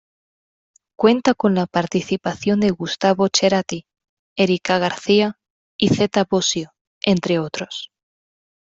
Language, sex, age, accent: Spanish, female, 19-29, España: Norte peninsular (Asturias, Castilla y León, Cantabria, País Vasco, Navarra, Aragón, La Rioja, Guadalajara, Cuenca)